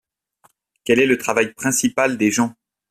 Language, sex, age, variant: French, male, 30-39, Français de métropole